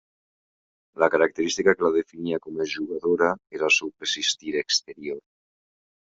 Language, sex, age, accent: Catalan, male, 40-49, valencià